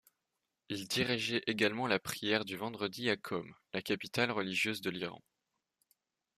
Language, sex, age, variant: French, male, under 19, Français de métropole